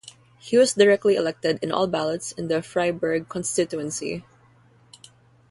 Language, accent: English, Filipino